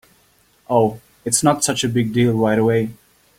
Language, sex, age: English, male, 30-39